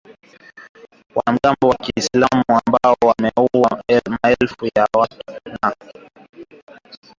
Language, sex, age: Swahili, male, 19-29